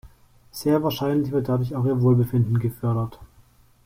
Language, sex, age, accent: German, male, 19-29, Deutschland Deutsch